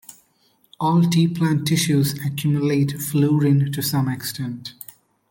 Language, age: English, 30-39